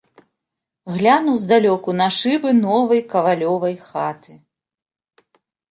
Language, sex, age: Belarusian, female, 30-39